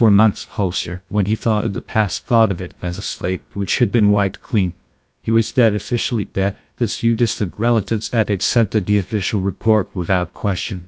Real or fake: fake